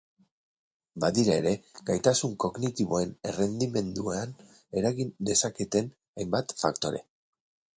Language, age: Basque, 40-49